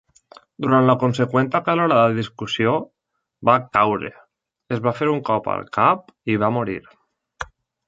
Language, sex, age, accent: Catalan, male, 19-29, valencià